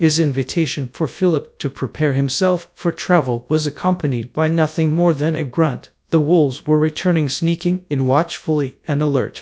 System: TTS, GradTTS